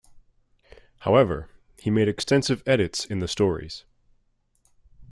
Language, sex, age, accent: English, male, 19-29, United States English